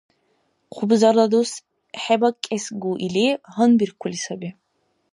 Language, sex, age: Dargwa, female, 19-29